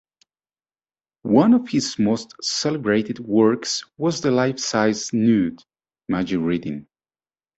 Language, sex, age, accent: English, male, 40-49, United States English